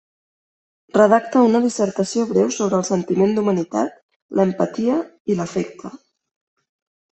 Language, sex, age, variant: Catalan, female, 30-39, Central